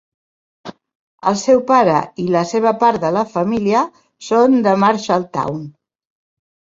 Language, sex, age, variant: Catalan, female, 60-69, Central